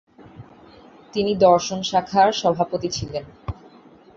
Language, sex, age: Bengali, female, 19-29